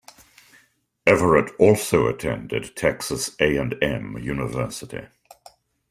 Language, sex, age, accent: English, male, 60-69, Canadian English